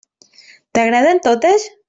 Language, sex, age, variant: Catalan, female, 19-29, Central